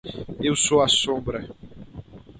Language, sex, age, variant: Portuguese, male, 19-29, Portuguese (Brasil)